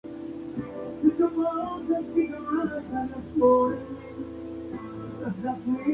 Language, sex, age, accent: Spanish, male, 19-29, México